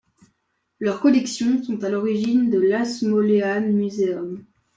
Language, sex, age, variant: French, male, under 19, Français de métropole